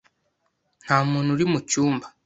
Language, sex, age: Kinyarwanda, male, 19-29